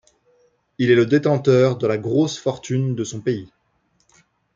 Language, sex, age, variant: French, male, 19-29, Français de métropole